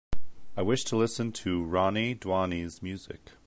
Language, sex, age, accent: English, male, 30-39, United States English